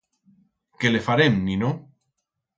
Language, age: Aragonese, 30-39